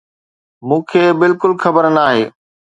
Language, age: Sindhi, 40-49